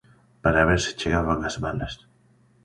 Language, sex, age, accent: Galician, male, 19-29, Normativo (estándar)